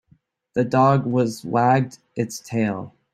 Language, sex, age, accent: English, male, 19-29, United States English